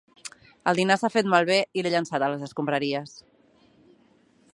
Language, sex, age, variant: Catalan, female, 40-49, Central